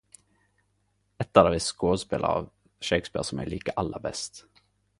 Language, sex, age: Norwegian Nynorsk, male, 19-29